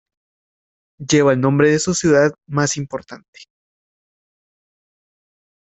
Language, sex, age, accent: Spanish, male, 19-29, América central